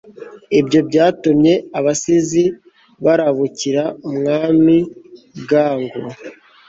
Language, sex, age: Kinyarwanda, male, 19-29